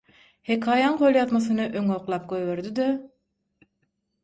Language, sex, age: Turkmen, female, 19-29